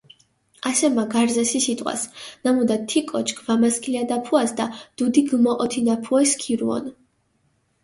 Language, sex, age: Mingrelian, female, 19-29